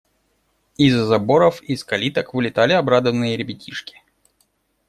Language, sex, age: Russian, male, 40-49